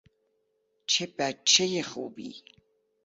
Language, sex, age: Persian, female, 60-69